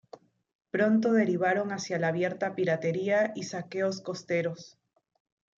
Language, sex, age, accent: Spanish, female, 19-29, Andino-Pacífico: Colombia, Perú, Ecuador, oeste de Bolivia y Venezuela andina